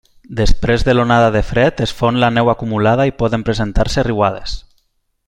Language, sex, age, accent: Catalan, male, 19-29, valencià